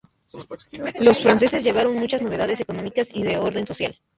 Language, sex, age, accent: Spanish, male, 19-29, México